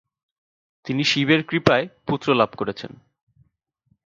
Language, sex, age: Bengali, male, 19-29